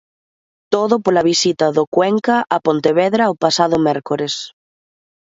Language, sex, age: Galician, female, 30-39